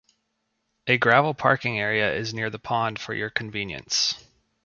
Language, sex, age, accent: English, male, 30-39, United States English